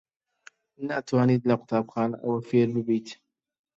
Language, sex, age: Central Kurdish, male, 30-39